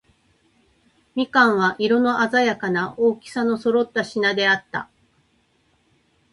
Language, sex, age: Japanese, female, 50-59